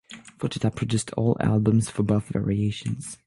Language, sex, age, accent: English, male, under 19, french accent